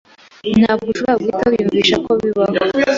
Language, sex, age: Kinyarwanda, female, 19-29